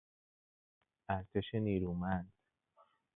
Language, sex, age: Persian, male, 19-29